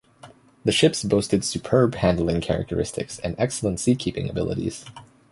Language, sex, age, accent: English, male, 19-29, Canadian English